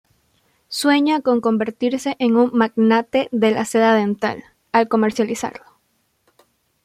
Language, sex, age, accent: Spanish, female, under 19, Andino-Pacífico: Colombia, Perú, Ecuador, oeste de Bolivia y Venezuela andina